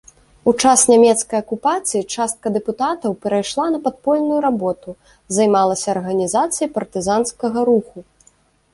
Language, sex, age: Belarusian, female, 19-29